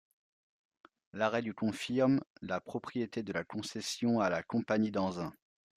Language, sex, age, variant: French, male, 19-29, Français de métropole